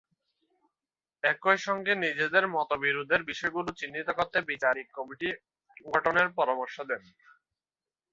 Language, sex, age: Bengali, male, 19-29